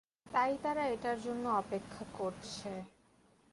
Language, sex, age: Bengali, female, 19-29